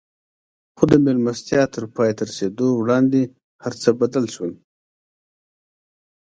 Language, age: Pashto, 40-49